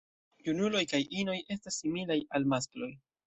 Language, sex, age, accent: Esperanto, male, under 19, Internacia